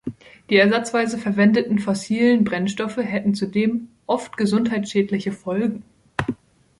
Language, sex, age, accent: German, female, 19-29, Deutschland Deutsch